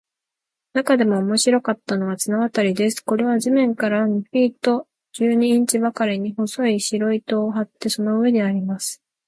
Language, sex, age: Japanese, female, 19-29